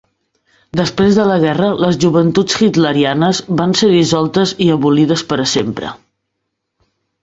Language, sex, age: Catalan, female, 40-49